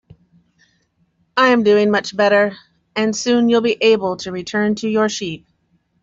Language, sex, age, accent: English, female, 50-59, United States English